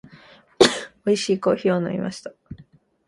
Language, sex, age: Japanese, female, 19-29